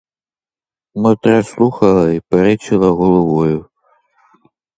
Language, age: Ukrainian, under 19